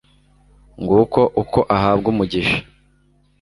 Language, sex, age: Kinyarwanda, male, 19-29